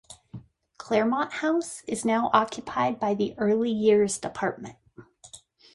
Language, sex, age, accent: English, female, 40-49, United States English